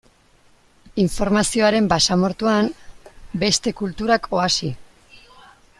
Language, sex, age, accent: Basque, female, 19-29, Mendebalekoa (Araba, Bizkaia, Gipuzkoako mendebaleko herri batzuk)